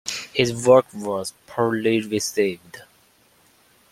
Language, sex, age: English, male, 19-29